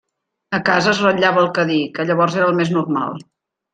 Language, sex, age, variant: Catalan, female, 50-59, Central